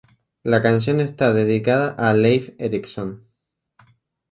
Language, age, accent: Spanish, 19-29, España: Islas Canarias